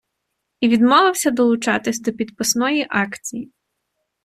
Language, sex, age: Ukrainian, female, 30-39